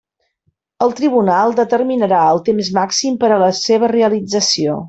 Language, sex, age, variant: Catalan, female, 50-59, Central